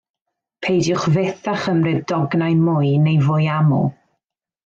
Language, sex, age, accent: Welsh, female, 19-29, Y Deyrnas Unedig Cymraeg